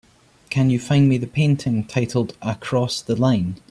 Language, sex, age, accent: English, male, 19-29, Scottish English